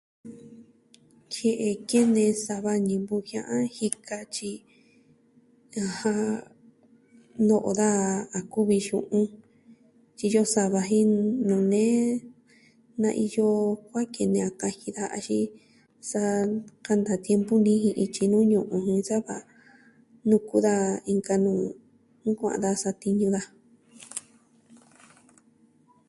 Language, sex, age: Southwestern Tlaxiaco Mixtec, female, 19-29